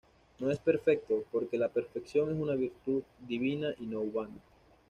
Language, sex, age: Spanish, male, 19-29